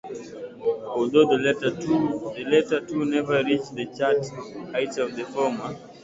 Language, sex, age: English, male, 19-29